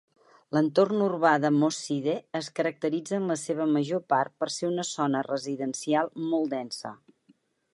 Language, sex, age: Catalan, female, 60-69